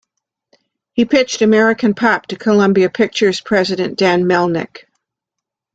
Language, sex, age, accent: English, female, 70-79, United States English